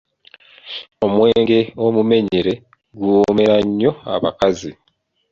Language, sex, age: Ganda, male, 19-29